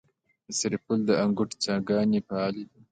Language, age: Pashto, 19-29